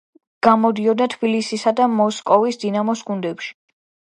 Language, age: Georgian, under 19